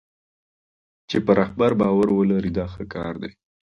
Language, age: Pashto, 19-29